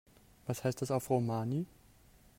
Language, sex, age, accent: German, male, 19-29, Deutschland Deutsch